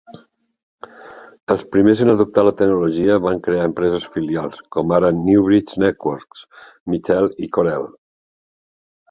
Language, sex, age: Catalan, male, 60-69